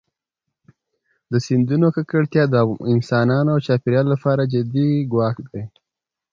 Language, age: Pashto, under 19